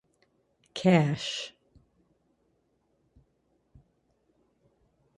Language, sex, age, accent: English, female, 60-69, United States English